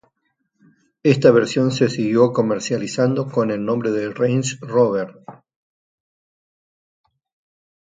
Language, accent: Spanish, Rioplatense: Argentina, Uruguay, este de Bolivia, Paraguay